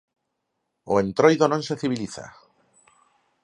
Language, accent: Galician, Normativo (estándar)